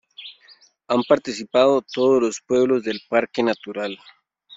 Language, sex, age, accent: Spanish, male, 30-39, América central